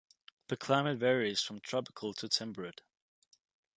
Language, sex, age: English, male, under 19